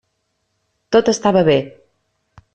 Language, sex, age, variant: Catalan, female, 30-39, Central